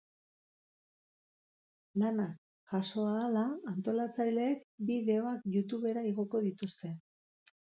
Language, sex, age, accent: Basque, female, 50-59, Mendebalekoa (Araba, Bizkaia, Gipuzkoako mendebaleko herri batzuk)